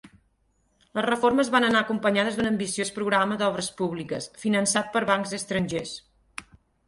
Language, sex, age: Catalan, female, 50-59